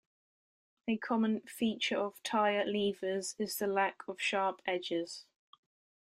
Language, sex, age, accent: English, female, 19-29, England English